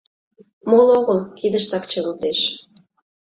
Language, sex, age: Mari, female, 30-39